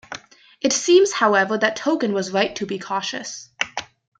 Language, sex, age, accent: English, female, under 19, Canadian English